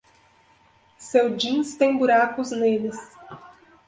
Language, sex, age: Portuguese, female, 30-39